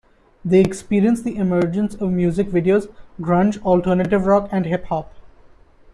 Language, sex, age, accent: English, male, 19-29, India and South Asia (India, Pakistan, Sri Lanka)